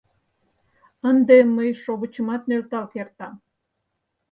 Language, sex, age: Mari, female, 60-69